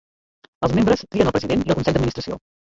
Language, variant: Catalan, Central